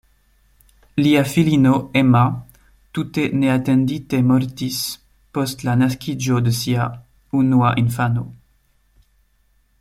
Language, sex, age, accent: Esperanto, male, 19-29, Internacia